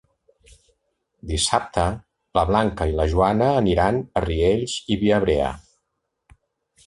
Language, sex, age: Catalan, male, 50-59